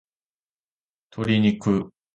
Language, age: Japanese, 30-39